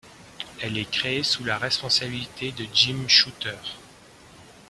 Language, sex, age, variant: French, male, 50-59, Français de métropole